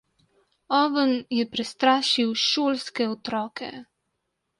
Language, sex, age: Slovenian, female, 19-29